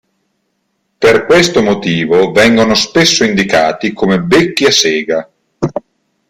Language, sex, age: Italian, male, 40-49